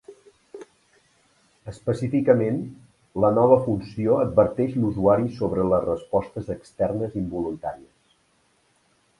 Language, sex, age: Catalan, male, 50-59